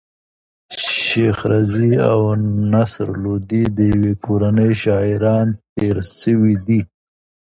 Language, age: Pashto, 40-49